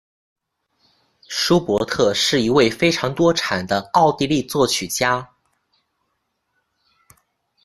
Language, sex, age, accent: Chinese, male, under 19, 出生地：江西省